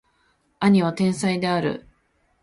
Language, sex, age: Japanese, female, 19-29